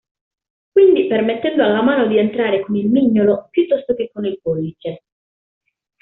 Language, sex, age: Italian, female, 19-29